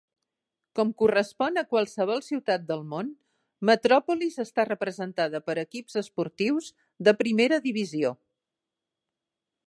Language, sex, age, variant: Catalan, female, 60-69, Central